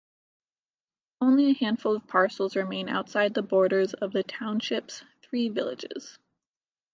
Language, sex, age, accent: English, female, 19-29, United States English